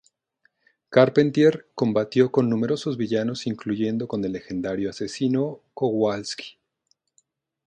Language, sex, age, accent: Spanish, male, 40-49, México